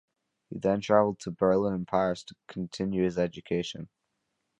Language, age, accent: English, under 19, Scottish English